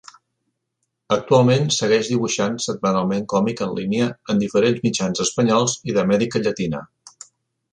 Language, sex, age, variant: Catalan, male, 60-69, Central